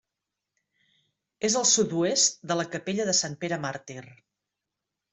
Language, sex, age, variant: Catalan, female, 50-59, Central